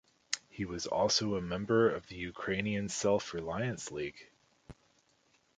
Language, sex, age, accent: English, male, 30-39, United States English